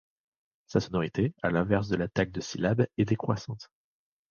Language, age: French, 30-39